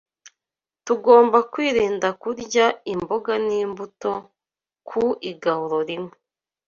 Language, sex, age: Kinyarwanda, female, 19-29